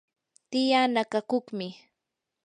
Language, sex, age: Yanahuanca Pasco Quechua, female, 19-29